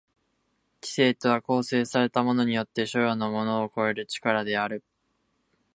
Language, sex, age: Japanese, male, under 19